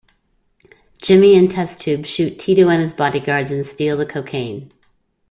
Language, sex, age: English, female, 50-59